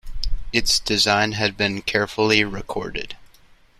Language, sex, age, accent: English, male, 19-29, United States English